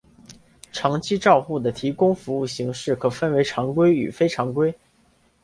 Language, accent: Chinese, 出生地：辽宁省